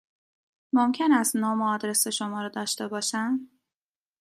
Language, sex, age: Persian, female, 19-29